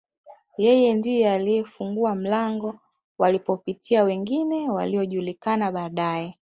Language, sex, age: Swahili, female, 19-29